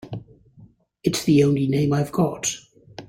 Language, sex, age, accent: English, male, 50-59, Welsh English